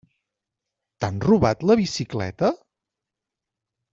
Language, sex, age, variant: Catalan, male, 30-39, Central